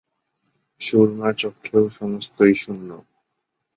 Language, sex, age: Bengali, male, 19-29